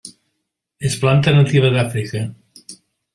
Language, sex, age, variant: Catalan, male, 60-69, Central